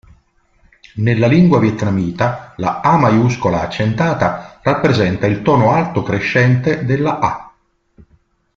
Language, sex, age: Italian, male, 50-59